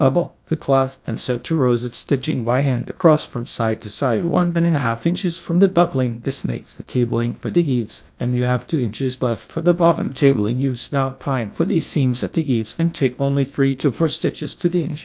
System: TTS, GlowTTS